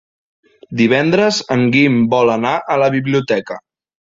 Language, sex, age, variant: Catalan, male, 19-29, Central